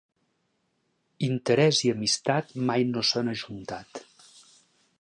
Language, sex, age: Catalan, male, 40-49